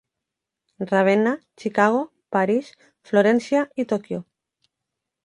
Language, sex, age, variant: Catalan, female, 30-39, Central